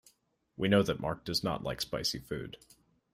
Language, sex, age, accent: English, male, 19-29, Canadian English